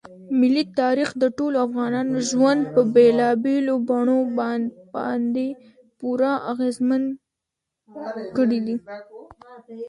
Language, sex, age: Pashto, female, under 19